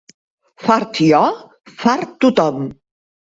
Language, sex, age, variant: Catalan, female, 70-79, Central